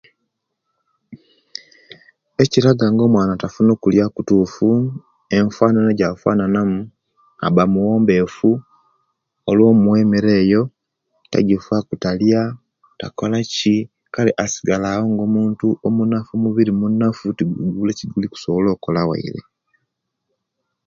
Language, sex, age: Kenyi, male, 40-49